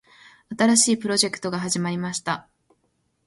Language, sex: Japanese, female